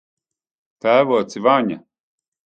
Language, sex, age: Latvian, male, 40-49